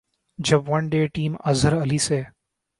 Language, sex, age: Urdu, male, 19-29